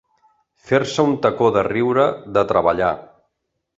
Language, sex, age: Catalan, male, 60-69